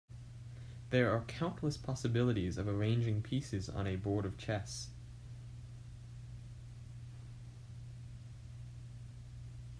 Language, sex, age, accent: English, male, 19-29, United States English